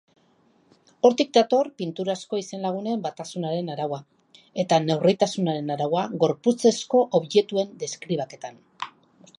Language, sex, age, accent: Basque, female, 50-59, Mendebalekoa (Araba, Bizkaia, Gipuzkoako mendebaleko herri batzuk)